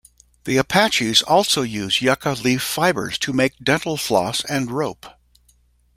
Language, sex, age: English, male, 60-69